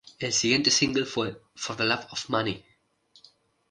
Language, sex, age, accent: Spanish, male, 19-29, Rioplatense: Argentina, Uruguay, este de Bolivia, Paraguay